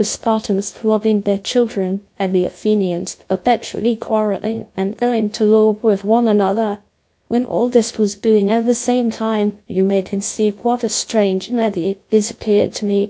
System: TTS, GlowTTS